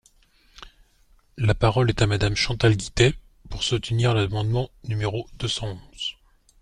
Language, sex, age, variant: French, male, 50-59, Français de métropole